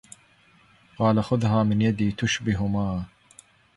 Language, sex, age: Arabic, male, 40-49